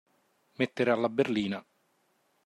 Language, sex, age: Italian, male, 40-49